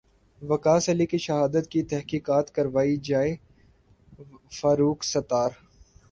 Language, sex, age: Urdu, male, 19-29